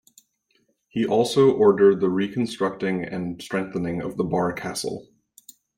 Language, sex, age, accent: English, male, 30-39, United States English